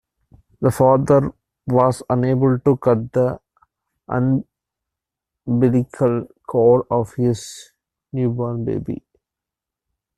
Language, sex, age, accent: English, male, 30-39, India and South Asia (India, Pakistan, Sri Lanka)